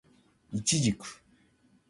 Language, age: Japanese, 19-29